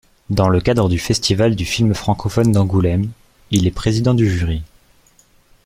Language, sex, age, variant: French, male, 19-29, Français de métropole